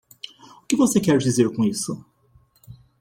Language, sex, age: Portuguese, male, 19-29